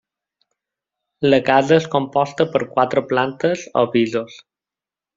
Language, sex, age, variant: Catalan, male, 30-39, Balear